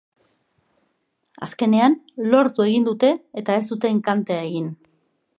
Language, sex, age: Basque, female, 50-59